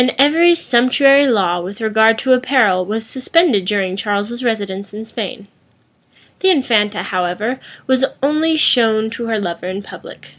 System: none